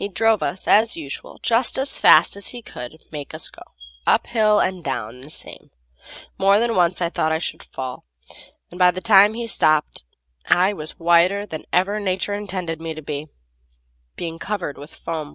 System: none